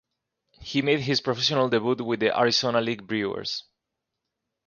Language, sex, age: English, male, 19-29